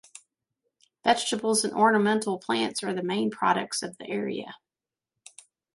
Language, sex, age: English, female, 40-49